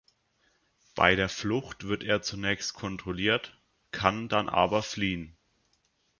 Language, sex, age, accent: German, male, under 19, Deutschland Deutsch